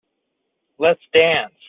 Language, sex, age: English, male, 19-29